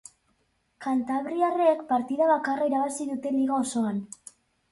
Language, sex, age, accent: Basque, female, 40-49, Erdialdekoa edo Nafarra (Gipuzkoa, Nafarroa)